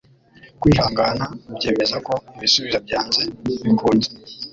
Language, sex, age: Kinyarwanda, male, 19-29